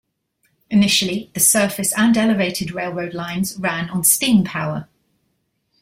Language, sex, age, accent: English, female, 40-49, England English